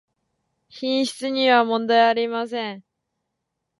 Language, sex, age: Japanese, female, 19-29